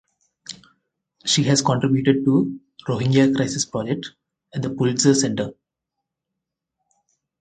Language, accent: English, India and South Asia (India, Pakistan, Sri Lanka)